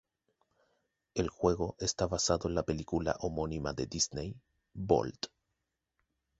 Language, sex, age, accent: Spanish, male, 19-29, Chileno: Chile, Cuyo